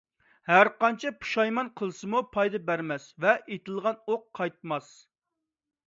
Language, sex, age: Uyghur, male, 30-39